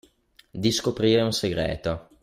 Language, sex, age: Italian, male, under 19